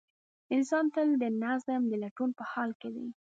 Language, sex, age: Pashto, female, 19-29